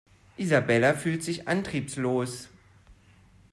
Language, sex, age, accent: German, male, 30-39, Deutschland Deutsch